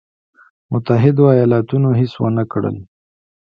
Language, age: Pashto, 19-29